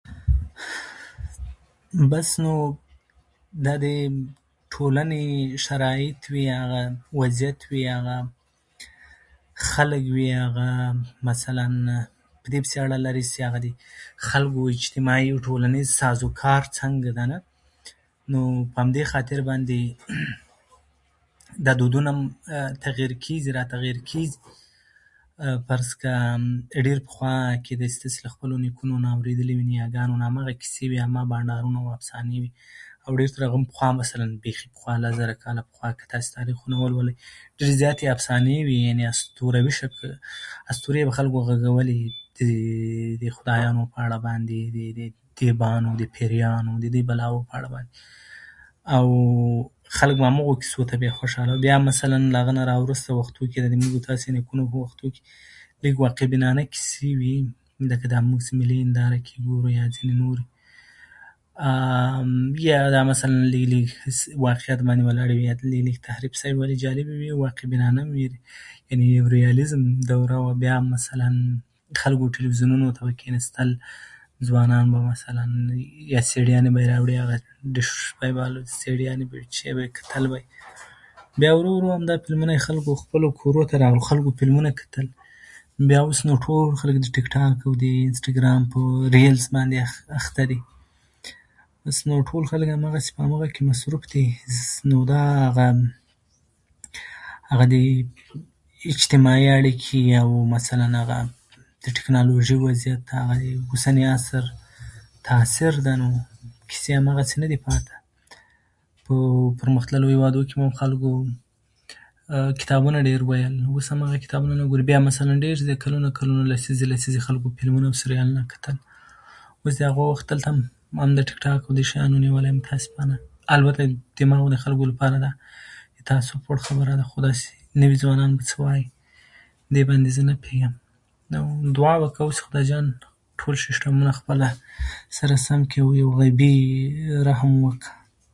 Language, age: Pashto, 30-39